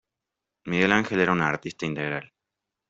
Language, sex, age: Spanish, male, 30-39